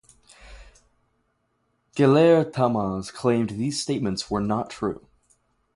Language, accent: English, United States English